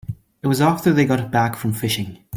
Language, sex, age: English, male, 30-39